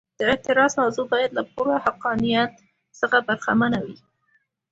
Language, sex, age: Pashto, female, under 19